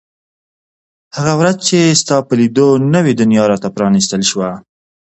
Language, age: Pashto, 30-39